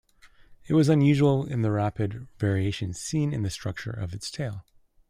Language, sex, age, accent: English, male, 30-39, Canadian English